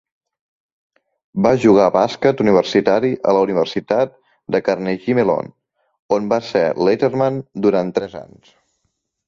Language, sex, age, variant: Catalan, male, 19-29, Central